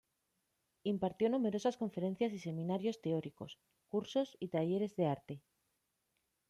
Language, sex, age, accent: Spanish, female, 30-39, España: Norte peninsular (Asturias, Castilla y León, Cantabria, País Vasco, Navarra, Aragón, La Rioja, Guadalajara, Cuenca)